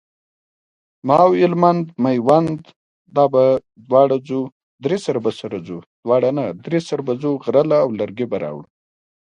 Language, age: Pashto, 30-39